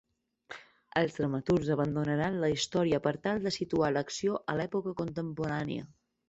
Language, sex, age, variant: Catalan, female, 19-29, Balear